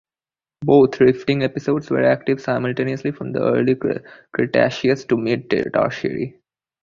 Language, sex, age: English, male, 19-29